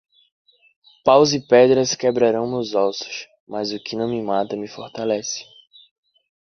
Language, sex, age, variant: Portuguese, male, under 19, Portuguese (Brasil)